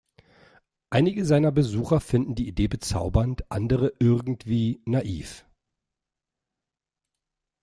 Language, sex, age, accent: German, male, 50-59, Deutschland Deutsch